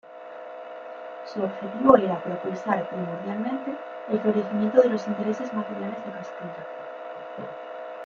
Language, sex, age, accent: Spanish, female, 19-29, España: Norte peninsular (Asturias, Castilla y León, Cantabria, País Vasco, Navarra, Aragón, La Rioja, Guadalajara, Cuenca)